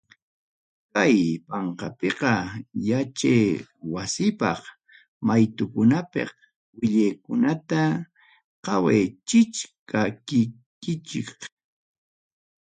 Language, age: Ayacucho Quechua, 60-69